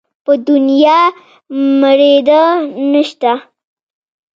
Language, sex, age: Pashto, female, under 19